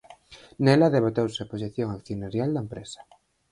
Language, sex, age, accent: Galician, male, 19-29, Central (gheada); Normativo (estándar)